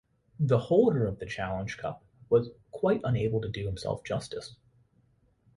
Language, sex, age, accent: English, male, 19-29, United States English